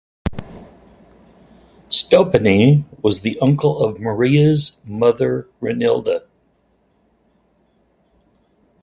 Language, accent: English, United States English